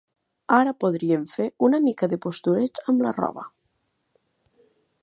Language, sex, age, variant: Catalan, female, 19-29, Nord-Occidental